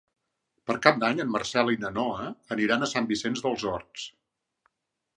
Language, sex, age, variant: Catalan, male, 40-49, Central